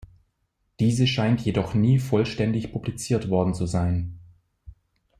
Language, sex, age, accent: German, male, 30-39, Deutschland Deutsch